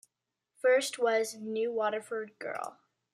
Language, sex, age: English, female, 19-29